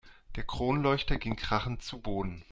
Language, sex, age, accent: German, male, 40-49, Deutschland Deutsch